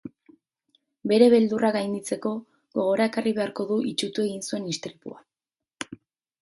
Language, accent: Basque, Erdialdekoa edo Nafarra (Gipuzkoa, Nafarroa)